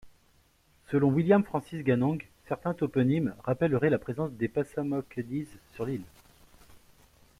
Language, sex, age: French, male, 30-39